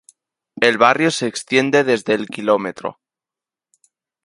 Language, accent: Spanish, España: Centro-Sur peninsular (Madrid, Toledo, Castilla-La Mancha)